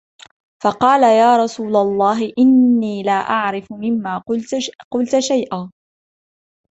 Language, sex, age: Arabic, female, 19-29